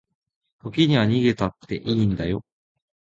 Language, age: Japanese, 19-29